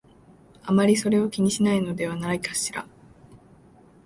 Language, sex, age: Japanese, female, 19-29